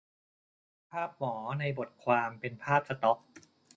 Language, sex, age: Thai, male, 30-39